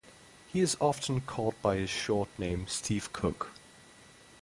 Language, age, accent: English, 19-29, United States English; England English